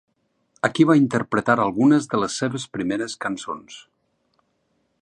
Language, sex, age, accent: Catalan, male, 50-59, valencià